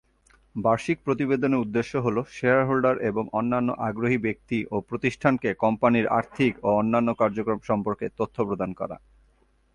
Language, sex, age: Bengali, male, 30-39